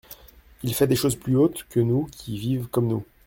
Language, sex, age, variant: French, male, 19-29, Français de métropole